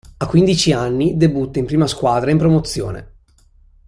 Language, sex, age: Italian, male, 19-29